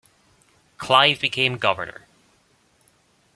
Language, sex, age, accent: English, male, 30-39, Irish English